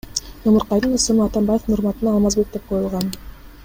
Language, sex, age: Kyrgyz, female, 19-29